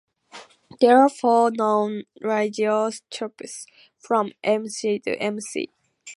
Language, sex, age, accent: English, female, under 19, England English